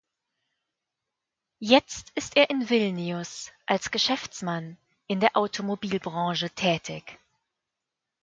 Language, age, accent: German, 19-29, Deutschland Deutsch